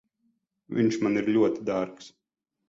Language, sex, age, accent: Latvian, male, 30-39, Riga; Dzimtā valoda; nav